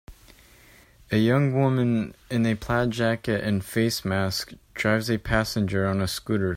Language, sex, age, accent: English, male, 19-29, United States English